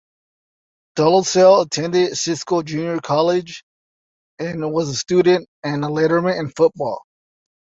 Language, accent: English, United States English